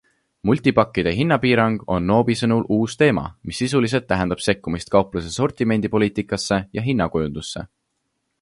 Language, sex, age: Estonian, male, 19-29